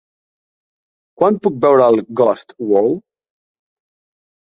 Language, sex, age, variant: Catalan, male, 30-39, Central